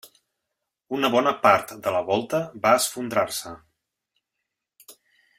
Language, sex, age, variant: Catalan, male, 40-49, Central